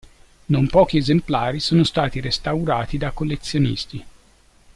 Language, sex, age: Italian, male, 40-49